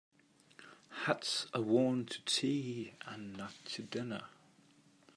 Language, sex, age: English, male, 30-39